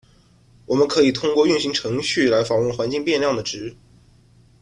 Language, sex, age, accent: Chinese, male, 19-29, 出生地：江苏省